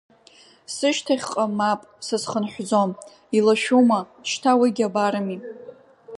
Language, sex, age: Abkhazian, female, under 19